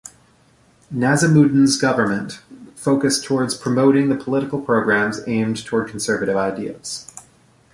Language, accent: English, United States English